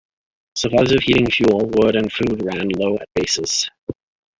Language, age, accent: English, 30-39, Canadian English